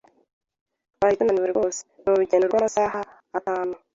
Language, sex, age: Kinyarwanda, female, 30-39